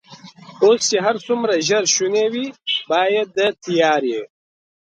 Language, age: Pashto, 19-29